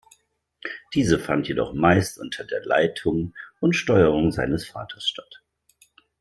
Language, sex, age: German, male, 40-49